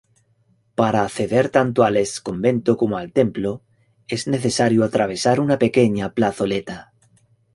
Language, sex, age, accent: Spanish, male, 30-39, España: Centro-Sur peninsular (Madrid, Toledo, Castilla-La Mancha)